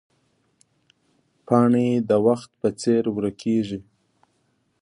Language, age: Pashto, 19-29